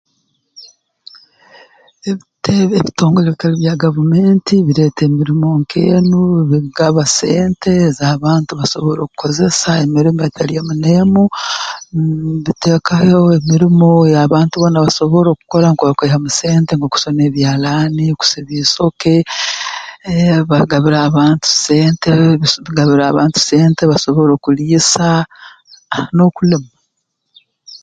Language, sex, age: Tooro, female, 40-49